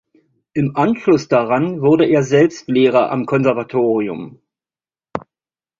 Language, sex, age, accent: German, male, 50-59, Deutschland Deutsch